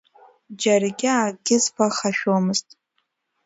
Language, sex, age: Abkhazian, female, under 19